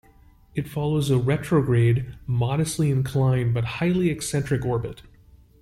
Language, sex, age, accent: English, male, 30-39, United States English